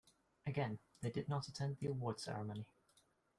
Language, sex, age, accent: English, male, 19-29, England English